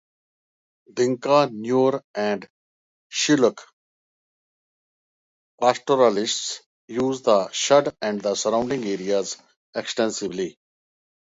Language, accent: English, India and South Asia (India, Pakistan, Sri Lanka)